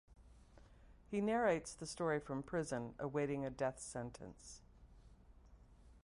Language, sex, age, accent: English, female, 60-69, United States English